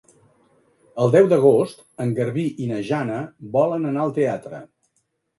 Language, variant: Catalan, Central